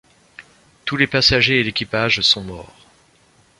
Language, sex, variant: French, male, Français de métropole